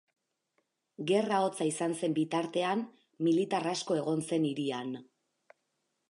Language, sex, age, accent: Basque, female, 40-49, Erdialdekoa edo Nafarra (Gipuzkoa, Nafarroa)